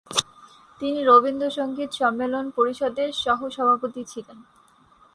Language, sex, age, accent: Bengali, female, 19-29, Native